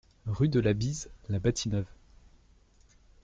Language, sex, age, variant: French, male, 19-29, Français de métropole